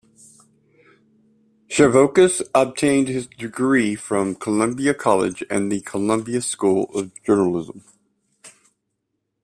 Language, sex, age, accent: English, male, 50-59, United States English